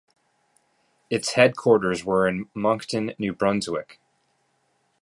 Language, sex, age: English, male, 30-39